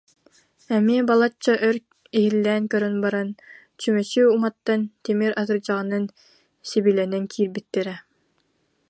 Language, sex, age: Yakut, female, 19-29